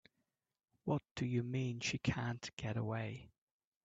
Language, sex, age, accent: English, male, 40-49, New Zealand English